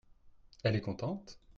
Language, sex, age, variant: French, male, 30-39, Français de métropole